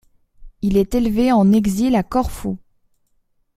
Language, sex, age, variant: French, female, 19-29, Français de métropole